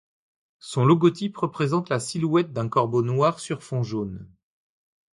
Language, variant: French, Français de métropole